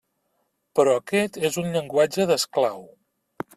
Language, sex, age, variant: Catalan, male, 50-59, Central